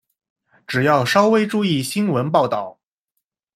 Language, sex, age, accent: Chinese, male, 19-29, 出生地：江苏省